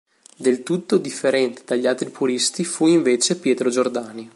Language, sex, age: Italian, male, 19-29